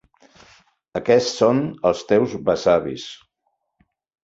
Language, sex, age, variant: Catalan, male, 60-69, Central